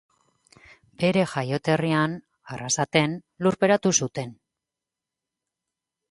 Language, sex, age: Basque, female, 40-49